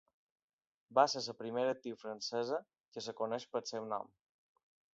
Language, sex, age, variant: Catalan, male, 30-39, Balear